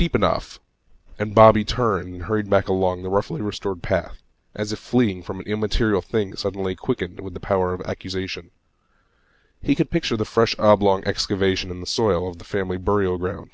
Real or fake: real